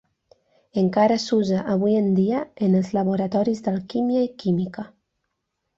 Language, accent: Catalan, central; nord-occidental